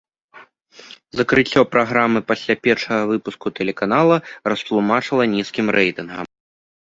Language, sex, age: Belarusian, male, under 19